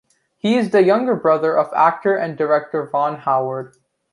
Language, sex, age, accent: English, male, under 19, United States English